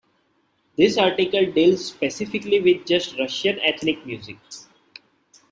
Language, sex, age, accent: English, male, 19-29, India and South Asia (India, Pakistan, Sri Lanka)